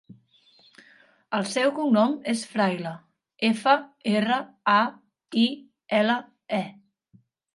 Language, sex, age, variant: Catalan, female, 30-39, Central